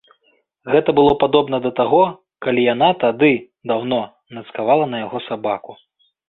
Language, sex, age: Belarusian, male, 30-39